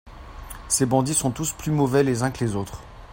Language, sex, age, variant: French, male, 30-39, Français de métropole